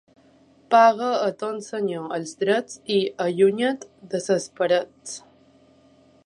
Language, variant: Catalan, Balear